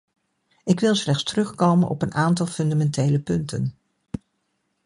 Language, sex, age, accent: Dutch, female, 60-69, Nederlands Nederlands